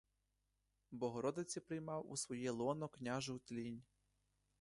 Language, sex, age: Ukrainian, male, 19-29